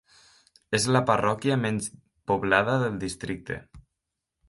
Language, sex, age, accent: Catalan, female, under 19, nord-occidental; valencià